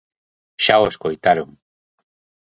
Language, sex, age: Galician, male, 40-49